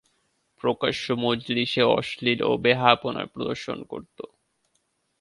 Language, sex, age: Bengali, male, 19-29